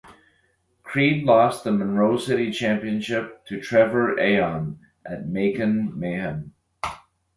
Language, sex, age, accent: English, male, 40-49, Canadian English